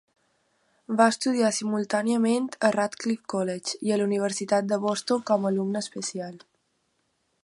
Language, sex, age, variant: Catalan, female, under 19, Balear